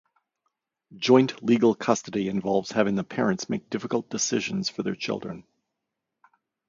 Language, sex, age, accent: English, male, 50-59, Canadian English